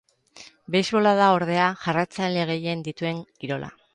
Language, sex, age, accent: Basque, female, 50-59, Erdialdekoa edo Nafarra (Gipuzkoa, Nafarroa)